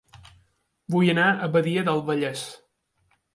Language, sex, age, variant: Catalan, male, 30-39, Balear